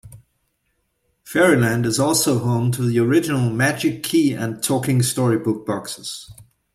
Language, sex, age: English, male, 40-49